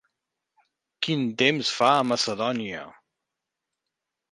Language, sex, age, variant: Catalan, male, 50-59, Central